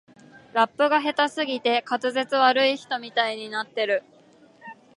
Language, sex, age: Japanese, female, 19-29